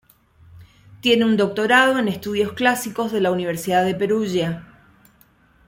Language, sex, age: Spanish, female, 40-49